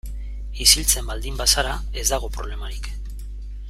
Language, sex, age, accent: Basque, male, 40-49, Mendebalekoa (Araba, Bizkaia, Gipuzkoako mendebaleko herri batzuk)